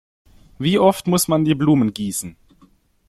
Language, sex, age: German, male, 19-29